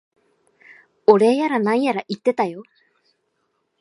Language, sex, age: Japanese, female, under 19